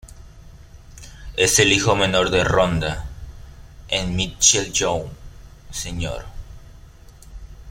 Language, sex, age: Spanish, male, under 19